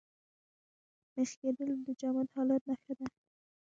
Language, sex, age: Pashto, female, 19-29